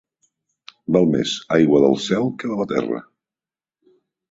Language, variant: Catalan, Central